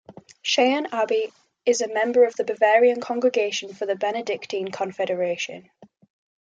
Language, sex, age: English, female, 19-29